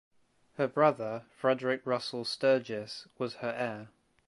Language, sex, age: English, male, 19-29